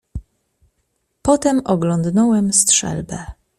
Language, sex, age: Polish, female, 30-39